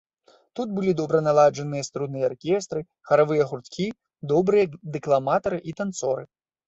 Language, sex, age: Belarusian, male, 30-39